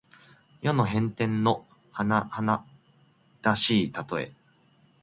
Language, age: Japanese, 19-29